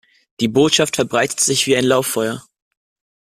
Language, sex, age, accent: German, male, under 19, Deutschland Deutsch